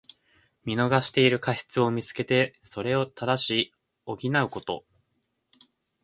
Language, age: Japanese, 19-29